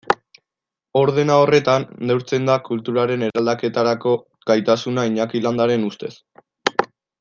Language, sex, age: Basque, male, 19-29